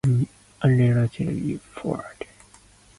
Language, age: English, 19-29